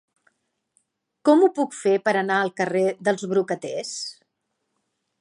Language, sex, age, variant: Catalan, female, 50-59, Central